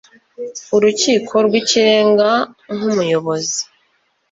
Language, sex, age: Kinyarwanda, female, 19-29